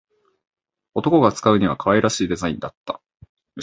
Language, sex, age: Japanese, male, 19-29